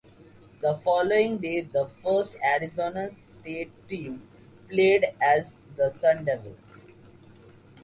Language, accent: English, India and South Asia (India, Pakistan, Sri Lanka)